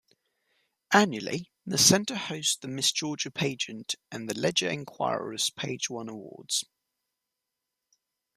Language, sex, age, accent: English, male, 19-29, England English